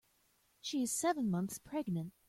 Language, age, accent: English, 30-39, United States English